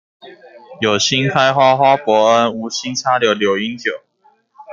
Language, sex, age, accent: Chinese, male, 19-29, 出生地：新北市